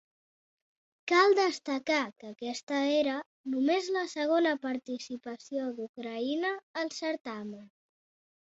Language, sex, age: Catalan, female, 60-69